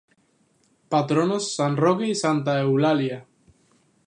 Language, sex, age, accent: Spanish, male, 19-29, España: Islas Canarias